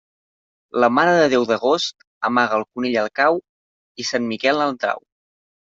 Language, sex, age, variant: Catalan, male, 19-29, Central